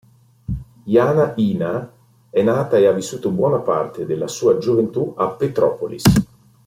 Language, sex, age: Italian, male, 40-49